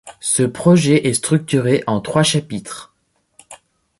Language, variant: French, Français de métropole